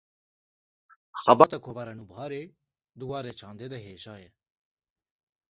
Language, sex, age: Kurdish, male, 19-29